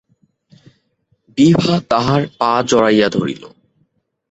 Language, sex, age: Bengali, male, 19-29